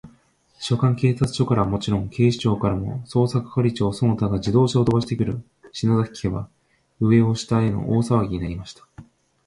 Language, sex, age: Japanese, male, 19-29